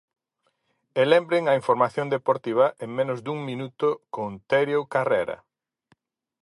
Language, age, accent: Galician, 40-49, Oriental (común en zona oriental)